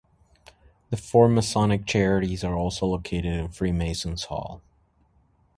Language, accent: English, United States English